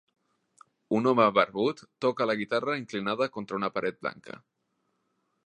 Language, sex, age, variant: Catalan, male, 19-29, Central